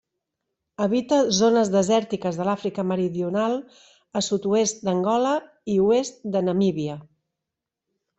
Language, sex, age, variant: Catalan, female, 50-59, Central